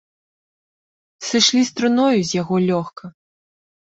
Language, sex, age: Belarusian, female, 30-39